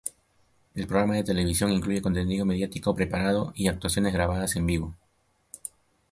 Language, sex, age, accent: Spanish, male, 30-39, Peru